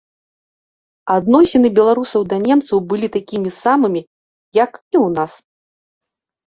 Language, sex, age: Belarusian, female, 40-49